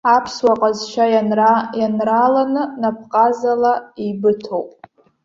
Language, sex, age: Abkhazian, female, under 19